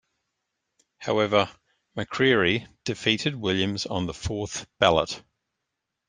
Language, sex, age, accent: English, male, 50-59, Australian English